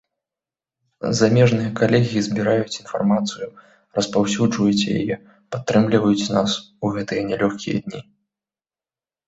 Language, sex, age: Belarusian, male, 30-39